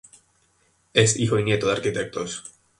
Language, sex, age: Spanish, male, 19-29